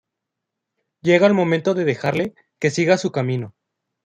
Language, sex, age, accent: Spanish, male, 19-29, México